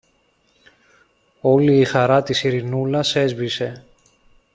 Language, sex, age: Greek, male, 40-49